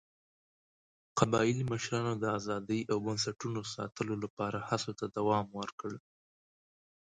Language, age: Pashto, 19-29